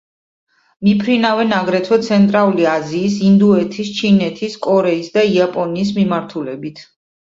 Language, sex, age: Georgian, female, 40-49